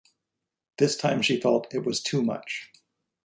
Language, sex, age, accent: English, male, 40-49, United States English